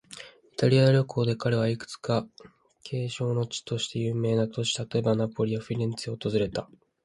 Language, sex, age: Japanese, male, 19-29